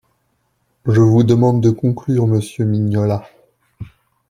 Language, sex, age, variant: French, male, 30-39, Français de métropole